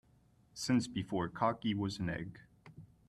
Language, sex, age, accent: English, male, 19-29, United States English